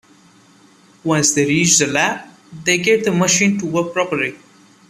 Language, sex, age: English, male, 19-29